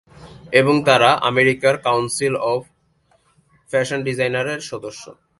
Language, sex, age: Bengali, male, 19-29